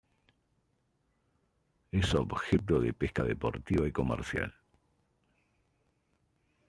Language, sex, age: Spanish, male, 30-39